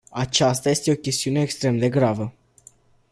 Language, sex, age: Romanian, male, under 19